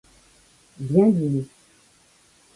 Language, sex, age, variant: French, female, 50-59, Français de métropole